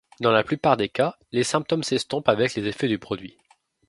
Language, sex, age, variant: French, male, 19-29, Français de métropole